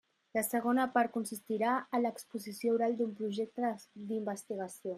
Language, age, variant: Catalan, under 19, Central